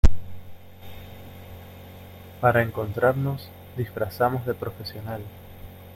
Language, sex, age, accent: Spanish, male, 19-29, Rioplatense: Argentina, Uruguay, este de Bolivia, Paraguay